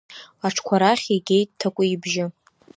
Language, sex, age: Abkhazian, female, under 19